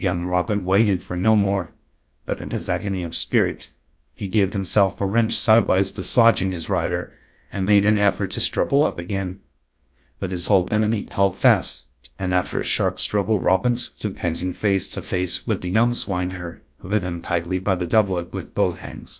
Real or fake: fake